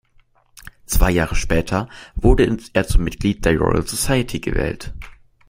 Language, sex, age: German, male, under 19